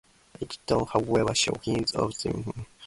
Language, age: English, 19-29